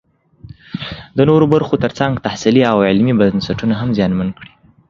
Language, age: Pashto, under 19